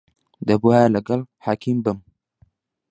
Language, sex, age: Central Kurdish, male, 19-29